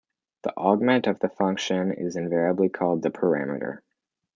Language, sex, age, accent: English, male, under 19, Canadian English